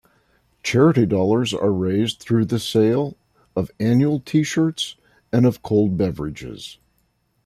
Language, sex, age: English, male, 70-79